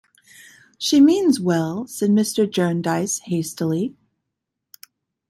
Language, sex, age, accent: English, female, 50-59, United States English